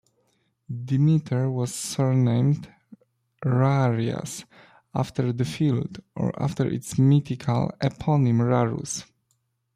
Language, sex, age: English, male, 19-29